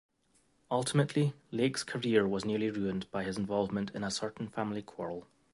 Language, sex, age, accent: English, male, 19-29, Scottish English